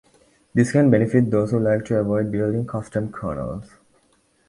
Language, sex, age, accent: English, male, under 19, England English